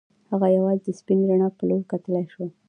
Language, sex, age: Pashto, female, 19-29